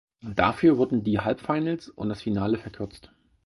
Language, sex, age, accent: German, male, 40-49, Deutschland Deutsch